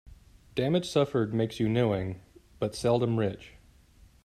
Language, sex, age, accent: English, male, 30-39, United States English